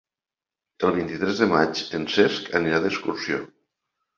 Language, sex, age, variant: Catalan, male, 50-59, Septentrional